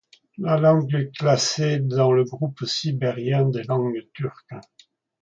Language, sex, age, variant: French, male, 60-69, Français de métropole